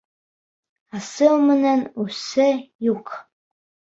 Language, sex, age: Bashkir, male, under 19